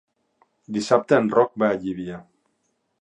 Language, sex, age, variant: Catalan, male, 50-59, Central